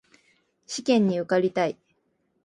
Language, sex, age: Japanese, female, 19-29